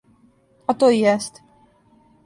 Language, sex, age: Serbian, female, 19-29